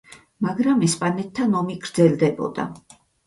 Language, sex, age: Georgian, female, 50-59